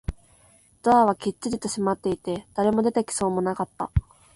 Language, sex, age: Japanese, female, 19-29